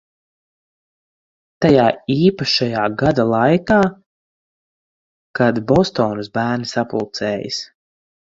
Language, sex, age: Latvian, female, 30-39